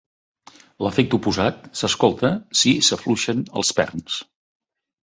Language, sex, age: Catalan, male, 60-69